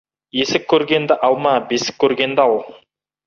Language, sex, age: Kazakh, male, 19-29